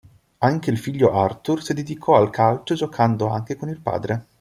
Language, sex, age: Italian, male, 19-29